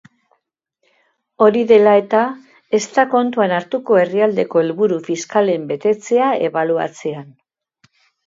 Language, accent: Basque, Mendebalekoa (Araba, Bizkaia, Gipuzkoako mendebaleko herri batzuk)